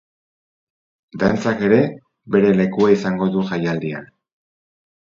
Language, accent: Basque, Erdialdekoa edo Nafarra (Gipuzkoa, Nafarroa)